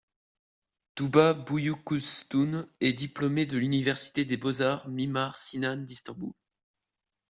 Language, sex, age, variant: French, male, under 19, Français de métropole